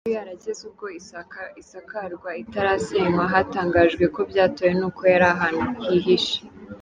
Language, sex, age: Kinyarwanda, female, 19-29